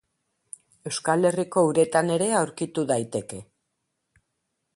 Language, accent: Basque, Mendebalekoa (Araba, Bizkaia, Gipuzkoako mendebaleko herri batzuk)